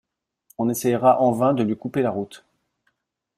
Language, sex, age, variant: French, male, 40-49, Français de métropole